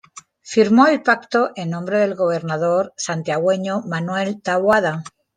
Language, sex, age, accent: Spanish, female, 40-49, España: Sur peninsular (Andalucia, Extremadura, Murcia)